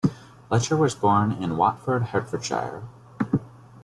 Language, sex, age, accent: English, male, 19-29, United States English